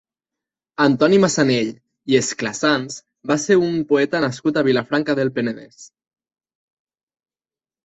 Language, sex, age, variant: Catalan, male, 19-29, Nord-Occidental